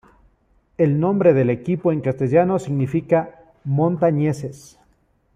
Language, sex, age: Spanish, male, 50-59